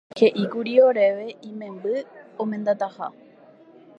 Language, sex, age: Guarani, female, 19-29